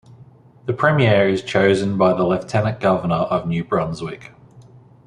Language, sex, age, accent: English, male, 40-49, Australian English